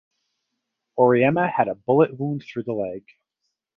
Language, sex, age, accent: English, male, 30-39, United States English